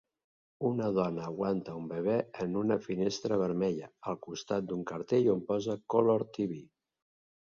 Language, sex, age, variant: Catalan, male, 50-59, Central